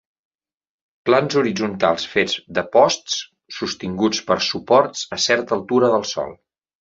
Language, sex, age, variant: Catalan, male, 30-39, Central